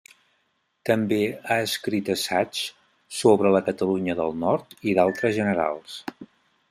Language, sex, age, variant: Catalan, male, 50-59, Central